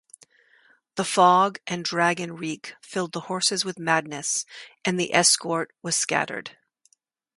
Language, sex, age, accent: English, female, 50-59, United States English